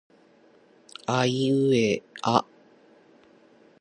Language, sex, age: Japanese, female, 40-49